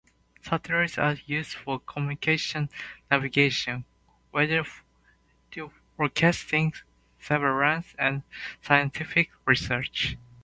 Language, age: English, 19-29